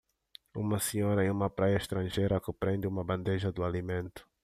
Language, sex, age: Portuguese, male, 30-39